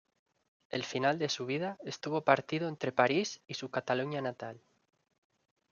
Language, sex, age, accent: Spanish, male, 19-29, España: Norte peninsular (Asturias, Castilla y León, Cantabria, País Vasco, Navarra, Aragón, La Rioja, Guadalajara, Cuenca)